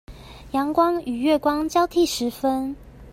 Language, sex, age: Chinese, female, 30-39